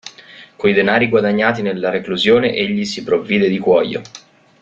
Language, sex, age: Italian, male, 19-29